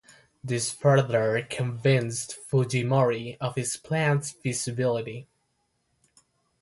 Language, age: English, 19-29